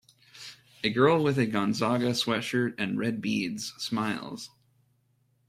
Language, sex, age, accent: English, male, 30-39, United States English